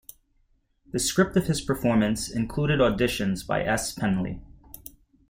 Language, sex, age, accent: English, male, 19-29, United States English